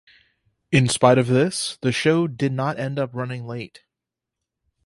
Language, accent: English, United States English